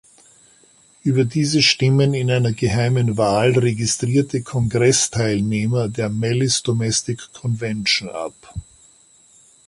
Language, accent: German, Österreichisches Deutsch